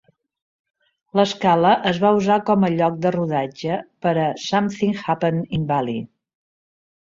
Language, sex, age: Catalan, female, 70-79